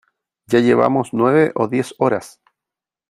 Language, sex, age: Spanish, male, 50-59